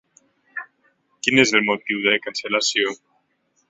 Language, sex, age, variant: Catalan, male, 19-29, Nord-Occidental